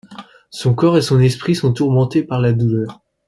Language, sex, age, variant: French, male, 19-29, Français de métropole